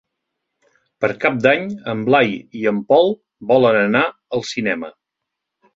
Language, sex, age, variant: Catalan, male, 60-69, Central